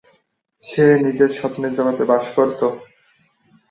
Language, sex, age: Bengali, male, 19-29